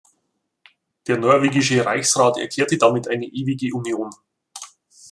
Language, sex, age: German, male, 40-49